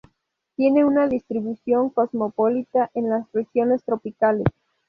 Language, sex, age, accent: Spanish, female, 19-29, México